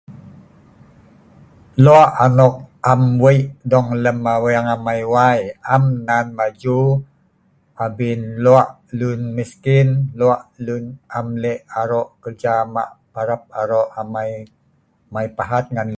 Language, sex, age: Sa'ban, male, 50-59